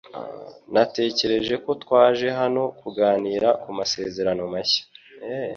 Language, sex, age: Kinyarwanda, male, 19-29